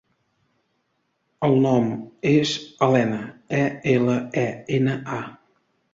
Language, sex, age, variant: Catalan, male, 30-39, Central